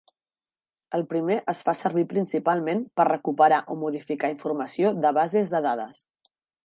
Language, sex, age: Catalan, female, 30-39